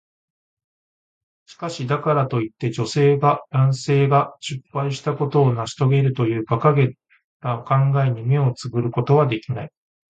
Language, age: Japanese, 40-49